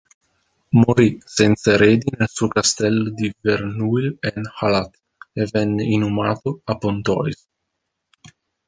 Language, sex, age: Italian, male, 19-29